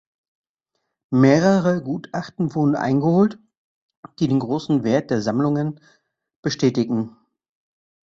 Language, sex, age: German, male, 30-39